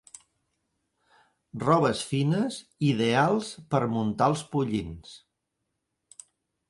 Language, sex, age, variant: Catalan, male, 50-59, Central